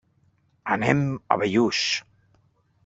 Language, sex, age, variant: Catalan, male, 40-49, Central